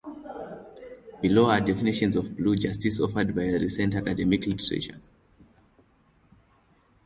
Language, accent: English, Southern African (South Africa, Zimbabwe, Namibia)